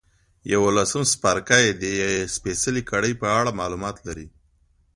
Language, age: Pashto, 40-49